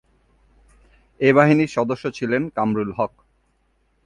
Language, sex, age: Bengali, male, 30-39